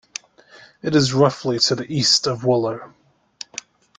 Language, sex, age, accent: English, male, 30-39, United States English